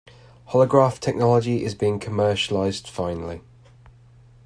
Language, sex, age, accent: English, male, 19-29, England English